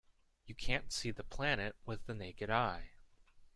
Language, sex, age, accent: English, male, 19-29, United States English